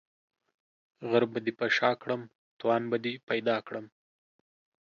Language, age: Pashto, 19-29